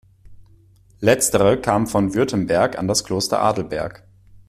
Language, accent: German, Deutschland Deutsch